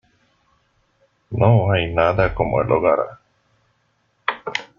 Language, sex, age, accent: Spanish, male, 50-59, América central